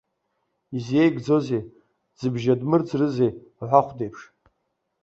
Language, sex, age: Abkhazian, male, 40-49